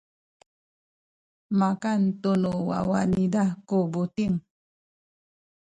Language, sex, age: Sakizaya, female, 70-79